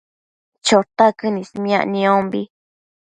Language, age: Matsés, 30-39